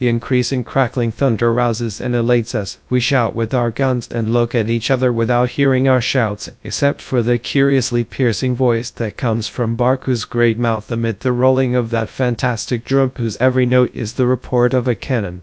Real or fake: fake